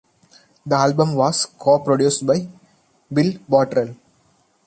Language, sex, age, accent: English, male, 19-29, India and South Asia (India, Pakistan, Sri Lanka)